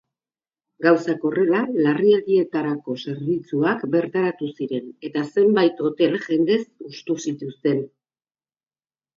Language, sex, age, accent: Basque, female, 50-59, Mendebalekoa (Araba, Bizkaia, Gipuzkoako mendebaleko herri batzuk)